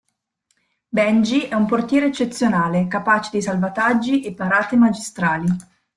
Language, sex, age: Italian, female, 40-49